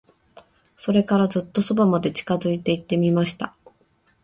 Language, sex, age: Japanese, female, 40-49